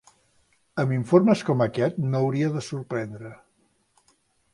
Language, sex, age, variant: Catalan, male, 60-69, Central